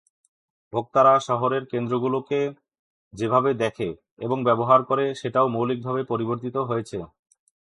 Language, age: Bengali, 30-39